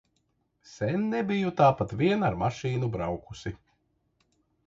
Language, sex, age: Latvian, male, 50-59